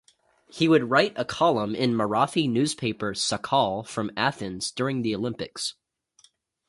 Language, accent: English, United States English